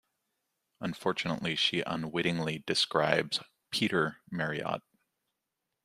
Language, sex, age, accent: English, male, 40-49, United States English